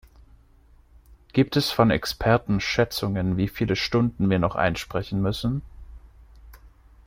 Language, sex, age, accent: German, male, 19-29, Deutschland Deutsch